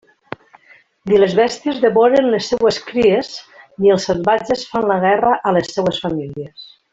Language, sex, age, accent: Catalan, female, 50-59, valencià